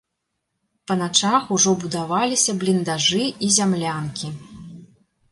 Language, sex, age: Belarusian, female, 30-39